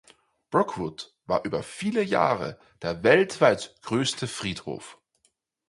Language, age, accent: German, 19-29, Österreichisches Deutsch